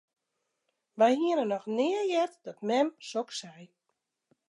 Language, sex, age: Western Frisian, female, 40-49